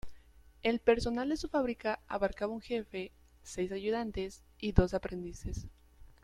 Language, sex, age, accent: Spanish, female, under 19, Andino-Pacífico: Colombia, Perú, Ecuador, oeste de Bolivia y Venezuela andina